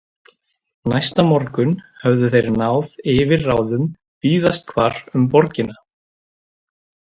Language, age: Icelandic, 30-39